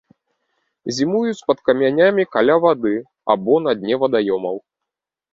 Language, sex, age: Belarusian, male, 30-39